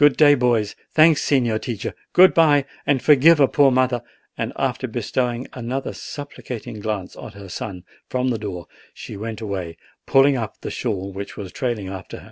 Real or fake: real